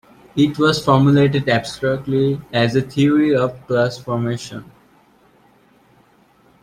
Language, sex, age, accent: English, male, under 19, United States English